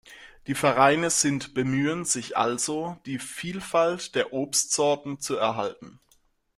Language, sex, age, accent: German, male, 19-29, Deutschland Deutsch